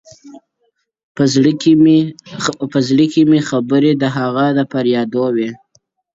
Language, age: Pashto, 19-29